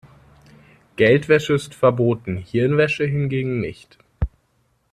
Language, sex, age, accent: German, male, 19-29, Deutschland Deutsch